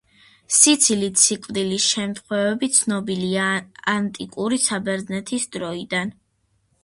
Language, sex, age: Georgian, female, under 19